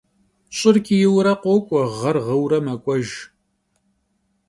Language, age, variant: Kabardian, 40-49, Адыгэбзэ (Къэбэрдей, Кирил, псоми зэдай)